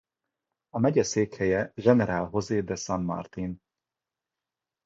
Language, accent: Hungarian, budapesti